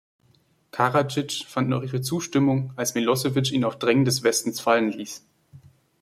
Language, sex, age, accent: German, male, 19-29, Deutschland Deutsch